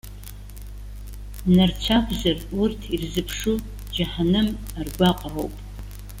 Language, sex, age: Abkhazian, female, 70-79